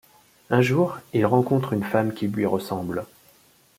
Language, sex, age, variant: French, male, 30-39, Français de métropole